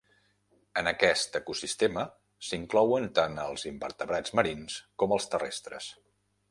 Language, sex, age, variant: Catalan, male, 50-59, Central